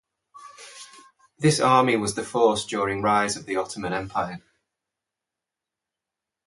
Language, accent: English, England English